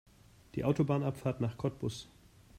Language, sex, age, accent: German, male, 30-39, Deutschland Deutsch